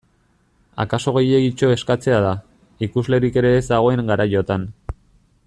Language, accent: Basque, Erdialdekoa edo Nafarra (Gipuzkoa, Nafarroa)